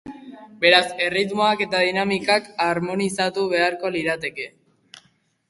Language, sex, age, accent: Basque, female, 90+, Erdialdekoa edo Nafarra (Gipuzkoa, Nafarroa)